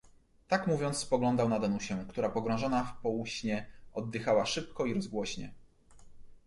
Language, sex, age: Polish, male, 30-39